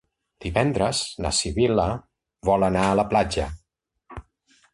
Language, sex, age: Catalan, male, 50-59